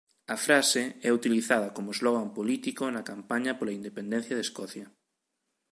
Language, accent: Galician, Oriental (común en zona oriental)